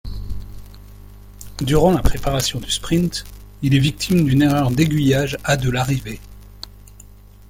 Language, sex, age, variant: French, male, 40-49, Français de métropole